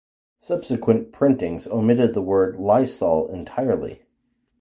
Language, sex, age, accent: English, male, 40-49, Canadian English